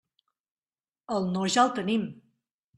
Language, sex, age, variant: Catalan, female, 40-49, Central